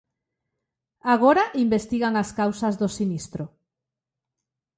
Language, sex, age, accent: Galician, female, 40-49, Normativo (estándar)